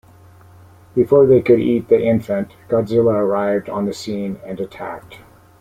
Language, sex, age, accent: English, male, 60-69, Canadian English